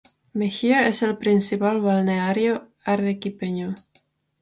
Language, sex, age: Spanish, female, 19-29